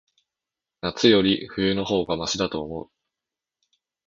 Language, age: Japanese, under 19